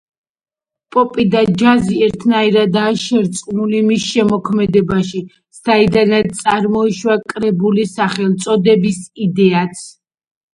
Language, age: Georgian, under 19